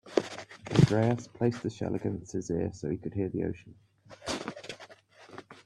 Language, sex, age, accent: English, male, 19-29, England English